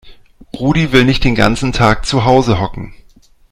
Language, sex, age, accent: German, male, 40-49, Deutschland Deutsch